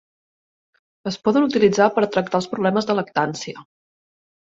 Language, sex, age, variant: Catalan, female, 30-39, Central